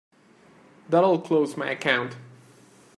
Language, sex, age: English, male, 19-29